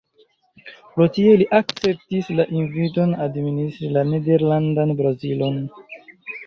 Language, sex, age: Esperanto, male, 19-29